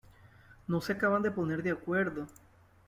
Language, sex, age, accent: Spanish, male, 19-29, América central